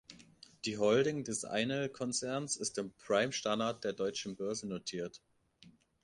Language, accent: German, Deutschland Deutsch